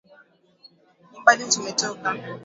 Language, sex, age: Swahili, female, 19-29